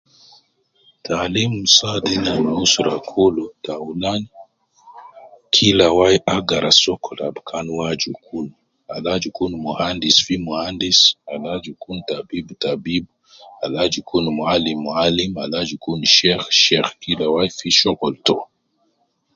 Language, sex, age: Nubi, male, 30-39